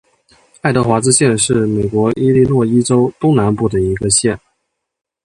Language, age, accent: Chinese, 19-29, 出生地：江西省